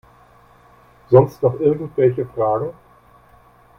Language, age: German, 60-69